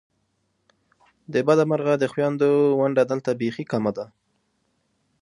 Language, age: Pashto, 19-29